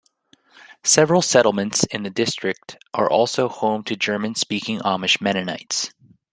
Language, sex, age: English, male, 19-29